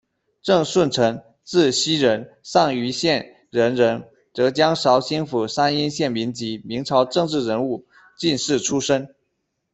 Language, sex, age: Chinese, male, 30-39